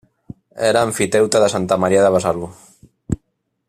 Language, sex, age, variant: Catalan, male, 30-39, Central